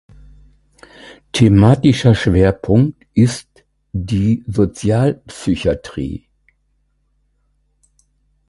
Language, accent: German, Deutschland Deutsch